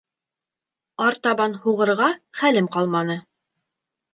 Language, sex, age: Bashkir, female, 19-29